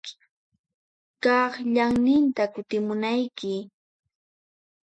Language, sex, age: Puno Quechua, female, 19-29